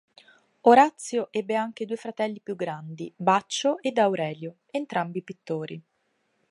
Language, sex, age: Italian, female, 19-29